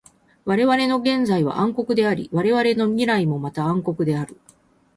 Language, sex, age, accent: Japanese, female, 60-69, 関西